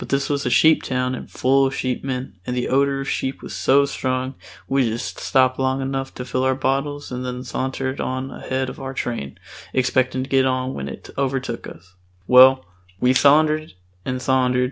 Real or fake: real